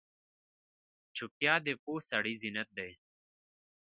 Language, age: Pashto, 19-29